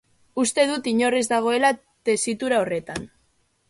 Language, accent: Basque, Erdialdekoa edo Nafarra (Gipuzkoa, Nafarroa)